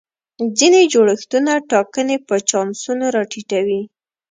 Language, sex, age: Pashto, female, 19-29